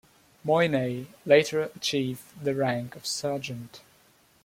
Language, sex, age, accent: English, male, 19-29, England English